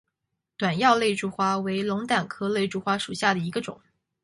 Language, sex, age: Chinese, female, 19-29